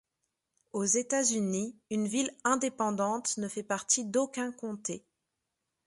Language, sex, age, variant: French, female, 30-39, Français de métropole